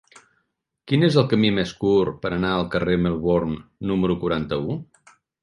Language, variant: Catalan, Central